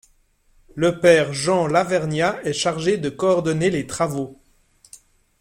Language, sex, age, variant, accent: French, male, 40-49, Français d'Europe, Français de Suisse